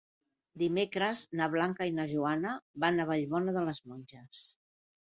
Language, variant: Catalan, Central